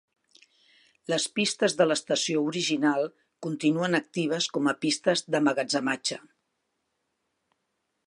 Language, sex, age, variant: Catalan, female, 60-69, Central